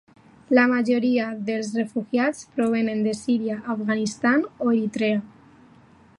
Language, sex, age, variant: Catalan, female, under 19, Alacantí